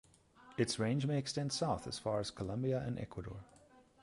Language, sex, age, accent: English, male, 30-39, Southern African (South Africa, Zimbabwe, Namibia)